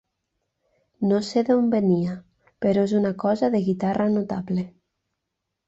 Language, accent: Catalan, central; nord-occidental